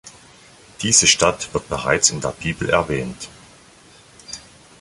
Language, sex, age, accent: German, male, 50-59, Deutschland Deutsch